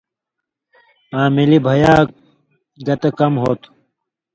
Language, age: Indus Kohistani, 30-39